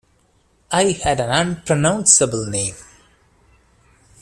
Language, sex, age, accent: English, male, 30-39, India and South Asia (India, Pakistan, Sri Lanka)